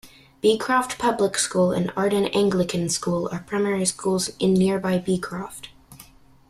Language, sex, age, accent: English, male, under 19, United States English